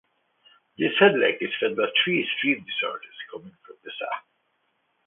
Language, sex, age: English, male, 50-59